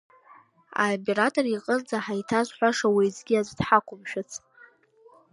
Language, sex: Abkhazian, female